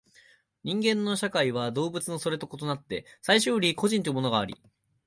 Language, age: Japanese, 19-29